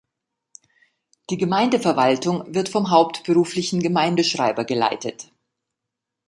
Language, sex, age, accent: German, female, 50-59, Deutschland Deutsch